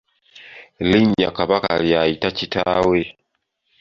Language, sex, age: Ganda, male, 19-29